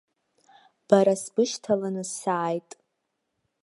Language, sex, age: Abkhazian, female, 19-29